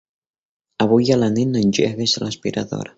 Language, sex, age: Catalan, male, 19-29